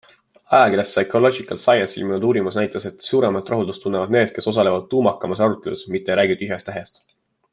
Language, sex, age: Estonian, male, 19-29